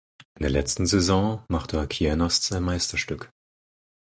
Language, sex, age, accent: German, male, 19-29, Deutschland Deutsch